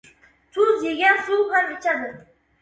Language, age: Uzbek, 30-39